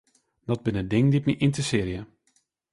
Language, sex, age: Western Frisian, male, 19-29